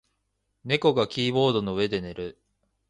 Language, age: Japanese, 19-29